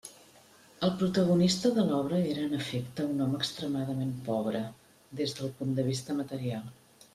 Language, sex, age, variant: Catalan, female, 50-59, Central